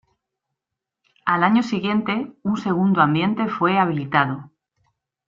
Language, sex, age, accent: Spanish, female, 40-49, España: Centro-Sur peninsular (Madrid, Toledo, Castilla-La Mancha)